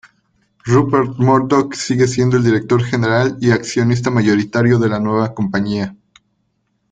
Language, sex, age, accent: Spanish, male, 30-39, México